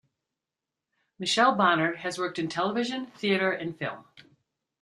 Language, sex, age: English, female, 50-59